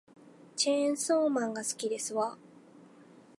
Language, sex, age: Japanese, female, 19-29